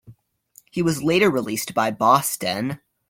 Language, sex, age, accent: English, male, under 19, Canadian English